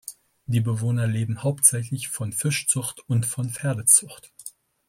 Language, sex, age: German, male, 30-39